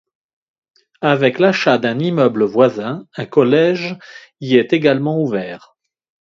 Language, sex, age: French, male, 50-59